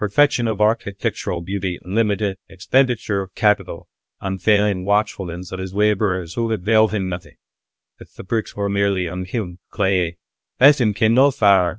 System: TTS, VITS